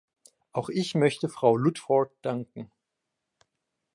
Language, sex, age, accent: German, male, 19-29, Deutschland Deutsch